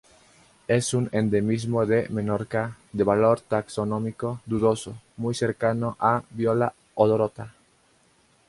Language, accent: Spanish, Andino-Pacífico: Colombia, Perú, Ecuador, oeste de Bolivia y Venezuela andina